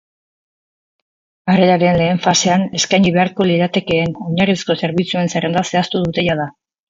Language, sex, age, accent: Basque, female, 50-59, Erdialdekoa edo Nafarra (Gipuzkoa, Nafarroa)